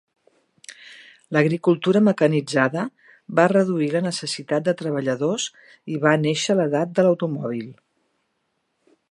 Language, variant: Catalan, Central